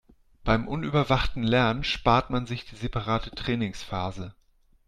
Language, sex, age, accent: German, male, 40-49, Deutschland Deutsch